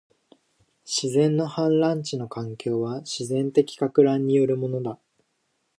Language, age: Japanese, 19-29